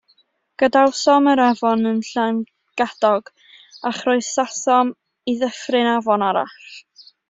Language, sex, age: Welsh, female, 19-29